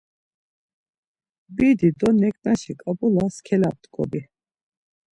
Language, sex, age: Laz, female, 50-59